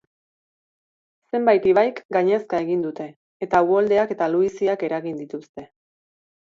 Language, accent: Basque, Erdialdekoa edo Nafarra (Gipuzkoa, Nafarroa)